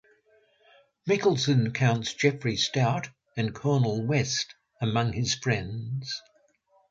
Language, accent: English, Australian English